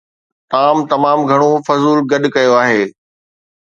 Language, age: Sindhi, 40-49